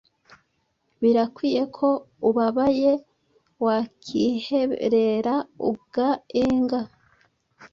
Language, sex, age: Kinyarwanda, female, 30-39